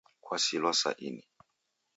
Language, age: Taita, 19-29